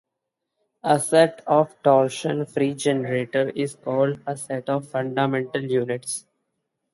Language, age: English, 19-29